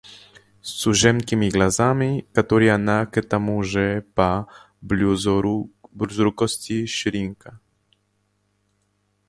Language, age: Russian, 30-39